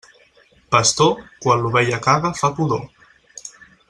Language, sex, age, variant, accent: Catalan, male, 19-29, Central, central; Barceloní